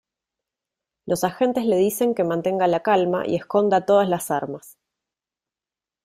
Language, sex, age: Spanish, female, 30-39